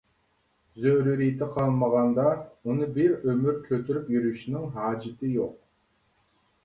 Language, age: Uyghur, 40-49